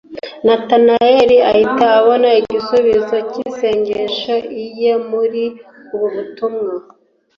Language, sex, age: Kinyarwanda, female, 40-49